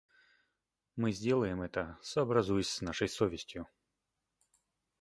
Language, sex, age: Russian, male, 30-39